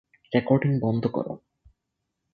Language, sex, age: Bengali, male, 19-29